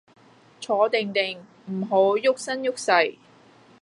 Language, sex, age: Cantonese, female, 30-39